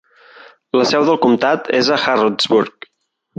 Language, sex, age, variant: Catalan, male, 30-39, Central